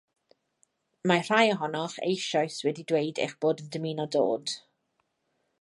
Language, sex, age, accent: Welsh, female, 30-39, Y Deyrnas Unedig Cymraeg